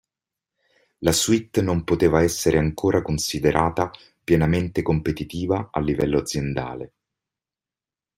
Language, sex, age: Italian, male, 40-49